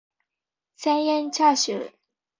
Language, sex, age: Japanese, female, 19-29